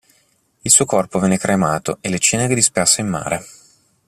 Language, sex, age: Italian, male, 30-39